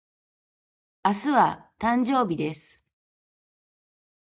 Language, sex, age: Japanese, female, 50-59